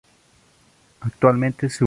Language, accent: Spanish, América central